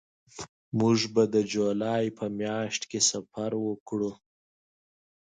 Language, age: Pashto, 19-29